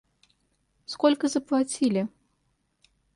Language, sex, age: Russian, female, 30-39